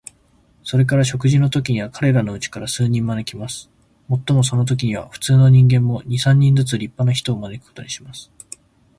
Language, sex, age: Japanese, male, 19-29